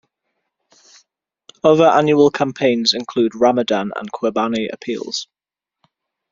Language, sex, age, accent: English, male, 19-29, England English